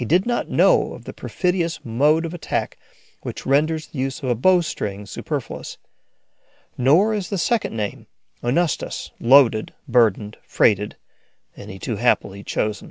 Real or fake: real